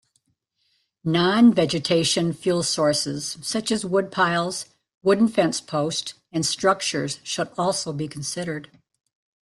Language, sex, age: English, female, 70-79